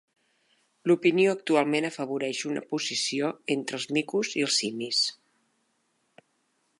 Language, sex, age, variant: Catalan, female, 60-69, Central